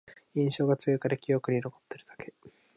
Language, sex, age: Japanese, male, 19-29